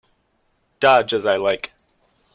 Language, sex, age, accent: English, male, 19-29, United States English